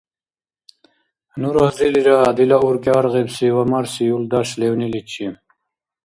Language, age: Dargwa, 50-59